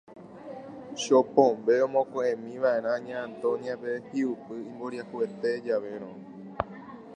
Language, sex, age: Guarani, male, under 19